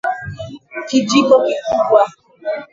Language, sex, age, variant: Swahili, female, 19-29, Kiswahili cha Bara ya Kenya